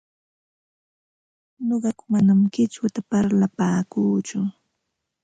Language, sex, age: Ambo-Pasco Quechua, female, 19-29